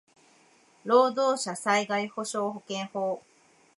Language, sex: Japanese, female